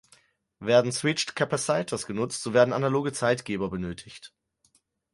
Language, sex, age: German, male, 30-39